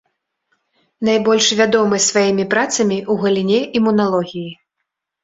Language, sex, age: Belarusian, female, 19-29